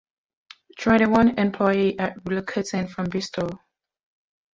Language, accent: English, United States English